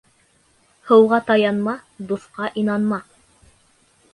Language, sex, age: Bashkir, female, 19-29